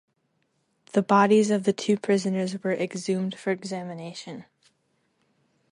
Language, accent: English, United States English